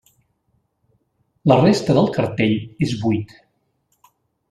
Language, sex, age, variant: Catalan, male, 50-59, Central